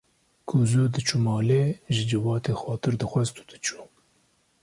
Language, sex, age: Kurdish, male, 30-39